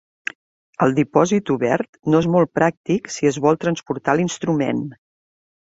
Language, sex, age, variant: Catalan, female, 50-59, Septentrional